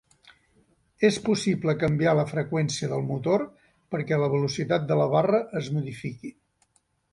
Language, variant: Catalan, Central